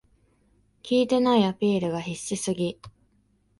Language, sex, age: Japanese, female, 19-29